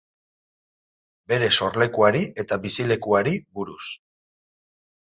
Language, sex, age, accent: Basque, male, 40-49, Erdialdekoa edo Nafarra (Gipuzkoa, Nafarroa)